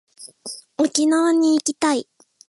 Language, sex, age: Japanese, female, 19-29